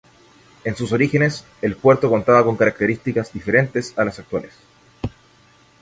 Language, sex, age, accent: Spanish, male, 30-39, Chileno: Chile, Cuyo